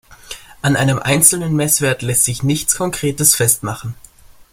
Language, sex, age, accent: German, male, under 19, Deutschland Deutsch